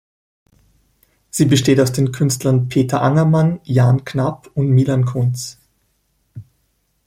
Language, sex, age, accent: German, male, 30-39, Österreichisches Deutsch